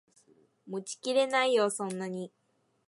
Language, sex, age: Japanese, female, 19-29